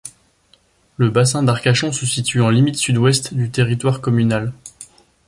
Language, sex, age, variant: French, male, 19-29, Français de métropole